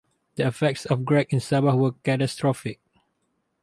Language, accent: English, Malaysian English